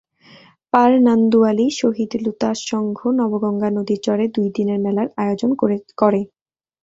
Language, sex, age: Bengali, female, 19-29